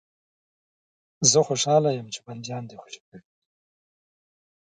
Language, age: Pashto, 60-69